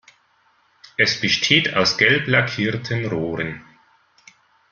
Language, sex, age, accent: German, male, 40-49, Deutschland Deutsch